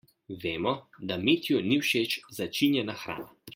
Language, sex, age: Slovenian, male, 19-29